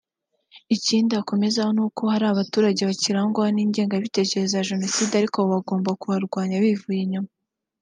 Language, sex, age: Kinyarwanda, female, under 19